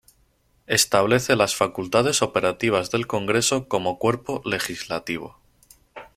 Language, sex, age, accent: Spanish, male, 19-29, España: Centro-Sur peninsular (Madrid, Toledo, Castilla-La Mancha)